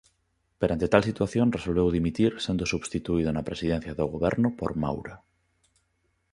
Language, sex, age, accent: Galician, male, 30-39, Normativo (estándar)